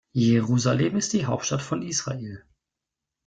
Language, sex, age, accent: German, male, 30-39, Deutschland Deutsch